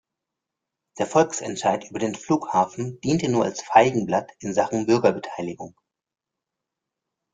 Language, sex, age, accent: German, male, 50-59, Deutschland Deutsch